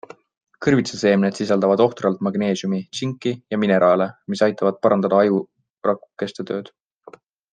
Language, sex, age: Estonian, male, 19-29